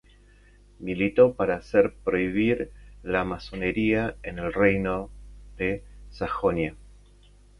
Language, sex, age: Spanish, male, 40-49